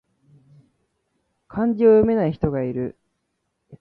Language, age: Japanese, 19-29